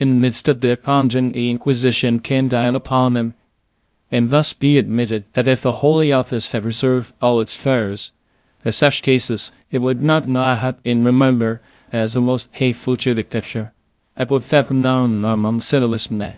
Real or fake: fake